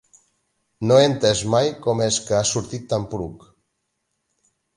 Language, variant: Catalan, Nord-Occidental